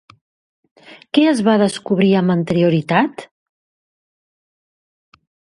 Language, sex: Catalan, female